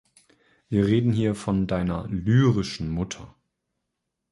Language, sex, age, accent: German, male, 19-29, Deutschland Deutsch